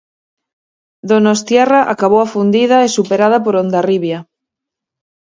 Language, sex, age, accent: Galician, female, 30-39, Normativo (estándar)